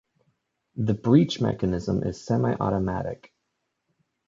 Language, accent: English, United States English